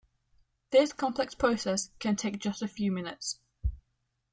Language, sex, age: English, female, under 19